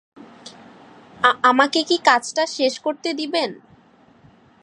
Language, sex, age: Bengali, male, 19-29